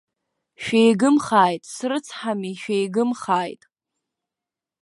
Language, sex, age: Abkhazian, female, under 19